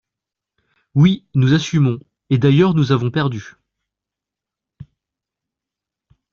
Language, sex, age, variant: French, male, 30-39, Français de métropole